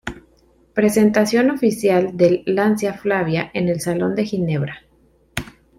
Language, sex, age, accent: Spanish, female, 30-39, México